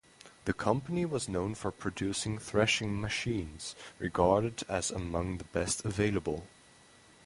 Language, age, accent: English, 19-29, United States English; England English